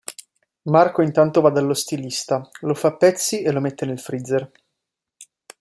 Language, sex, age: Italian, male, 19-29